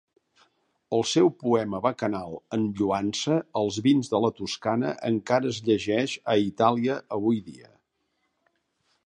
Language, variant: Catalan, Central